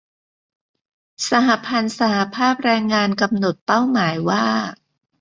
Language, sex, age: Thai, female, 50-59